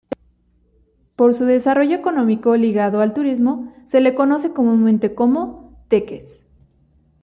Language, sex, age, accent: Spanish, female, 19-29, México